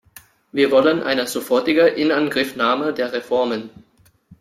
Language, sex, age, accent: German, male, 30-39, Deutschland Deutsch